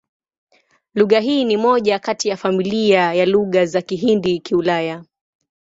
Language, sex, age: Swahili, female, 19-29